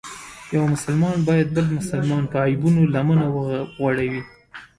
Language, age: Pashto, 30-39